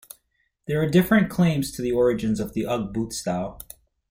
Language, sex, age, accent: English, male, 19-29, United States English